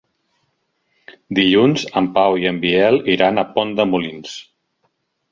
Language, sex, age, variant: Catalan, male, 50-59, Central